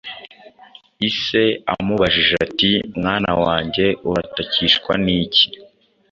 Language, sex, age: Kinyarwanda, male, under 19